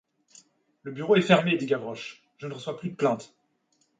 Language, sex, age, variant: French, male, 19-29, Français de métropole